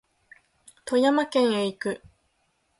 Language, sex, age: Japanese, female, 19-29